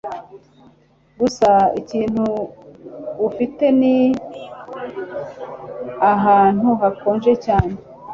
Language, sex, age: Kinyarwanda, female, 40-49